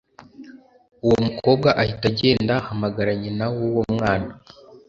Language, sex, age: Kinyarwanda, male, under 19